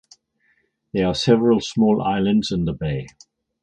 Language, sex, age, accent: English, male, 60-69, England English